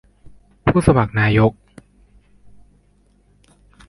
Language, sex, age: Thai, male, under 19